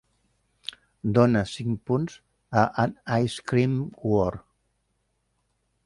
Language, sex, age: Catalan, male, 70-79